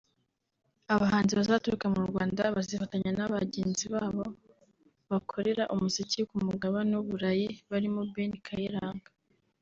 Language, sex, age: Kinyarwanda, female, 19-29